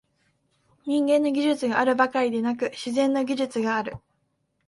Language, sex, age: Japanese, female, 19-29